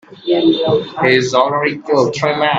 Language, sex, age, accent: English, male, 19-29, India and South Asia (India, Pakistan, Sri Lanka)